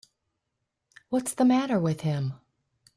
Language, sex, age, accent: English, female, 50-59, United States English